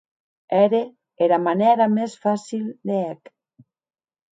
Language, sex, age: Occitan, female, 50-59